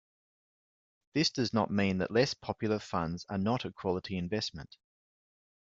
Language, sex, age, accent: English, male, 40-49, Australian English